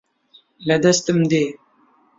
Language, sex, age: Central Kurdish, male, 19-29